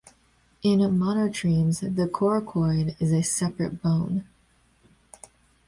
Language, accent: English, United States English